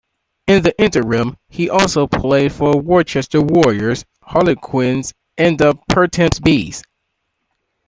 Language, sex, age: English, male, 19-29